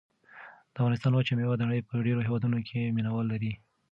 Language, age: Pashto, 19-29